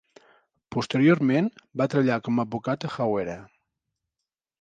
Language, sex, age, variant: Catalan, male, 40-49, Central